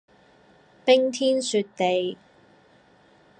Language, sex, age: Cantonese, female, 19-29